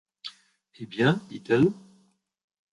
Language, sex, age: French, male, 60-69